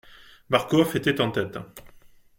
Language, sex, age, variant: French, male, 40-49, Français de métropole